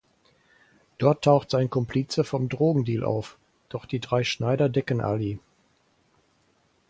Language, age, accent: German, 60-69, Deutschland Deutsch